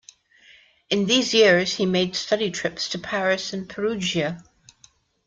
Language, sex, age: English, female, 70-79